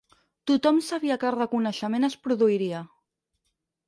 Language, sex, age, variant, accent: Catalan, female, 19-29, Central, central